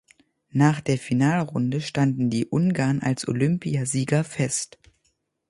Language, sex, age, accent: German, male, under 19, Deutschland Deutsch